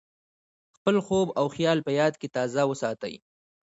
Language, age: Pashto, 19-29